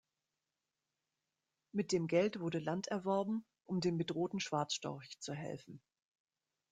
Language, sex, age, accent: German, female, 40-49, Deutschland Deutsch